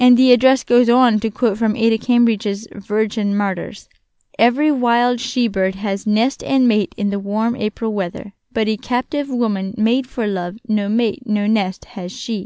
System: none